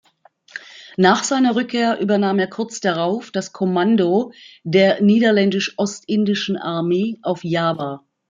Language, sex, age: German, female, 50-59